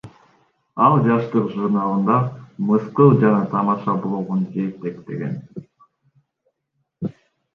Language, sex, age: Kyrgyz, male, 19-29